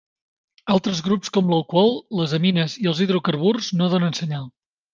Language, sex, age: Catalan, male, 40-49